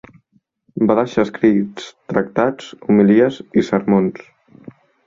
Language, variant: Catalan, Central